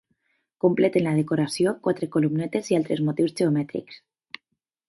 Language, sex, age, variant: Catalan, female, 19-29, Nord-Occidental